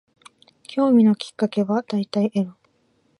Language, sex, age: Japanese, female, 19-29